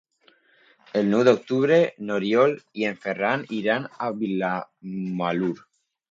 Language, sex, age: Catalan, male, 30-39